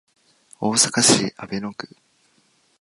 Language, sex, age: Japanese, male, 19-29